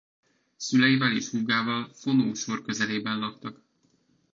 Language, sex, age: Hungarian, male, 19-29